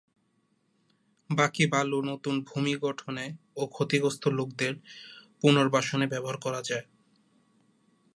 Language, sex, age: Bengali, male, 19-29